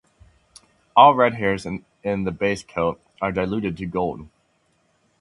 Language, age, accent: English, 19-29, United States English